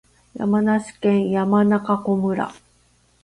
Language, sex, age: Japanese, female, 50-59